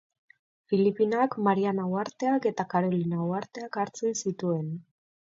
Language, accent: Basque, Mendebalekoa (Araba, Bizkaia, Gipuzkoako mendebaleko herri batzuk)